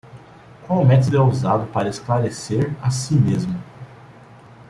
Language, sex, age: Portuguese, male, 19-29